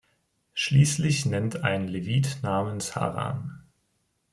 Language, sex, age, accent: German, male, 19-29, Deutschland Deutsch